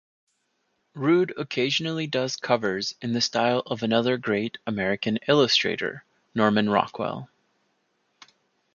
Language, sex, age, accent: English, male, 30-39, United States English